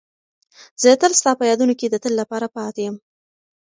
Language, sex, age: Pashto, female, 19-29